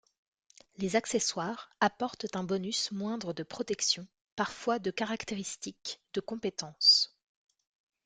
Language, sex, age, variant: French, female, 19-29, Français de métropole